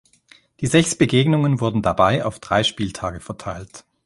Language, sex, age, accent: German, male, 30-39, Schweizerdeutsch